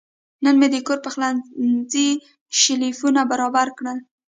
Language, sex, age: Pashto, female, 19-29